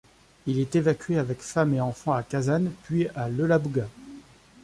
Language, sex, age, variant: French, male, 30-39, Français de métropole